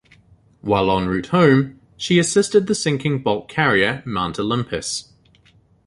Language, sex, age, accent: English, male, 30-39, New Zealand English